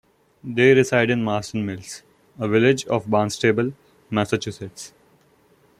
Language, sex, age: English, male, under 19